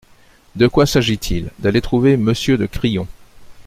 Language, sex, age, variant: French, male, 60-69, Français de métropole